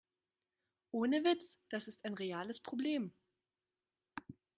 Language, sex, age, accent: German, female, 19-29, Deutschland Deutsch